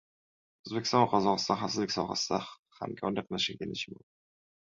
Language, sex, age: Uzbek, male, 19-29